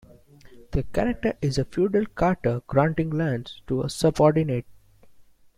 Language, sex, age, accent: English, male, 19-29, India and South Asia (India, Pakistan, Sri Lanka)